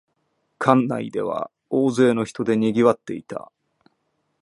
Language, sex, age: Japanese, male, 19-29